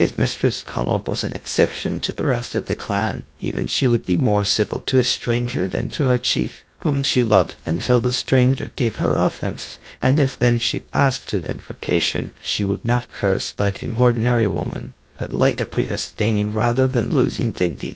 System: TTS, GlowTTS